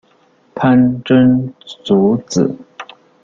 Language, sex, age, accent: Chinese, male, 19-29, 出生地：江西省